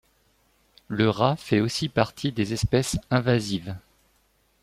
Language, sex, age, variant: French, male, 40-49, Français de métropole